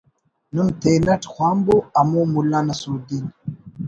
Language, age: Brahui, 30-39